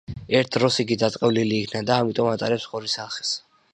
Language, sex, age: Georgian, male, under 19